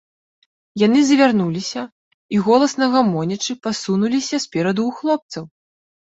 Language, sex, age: Belarusian, female, 30-39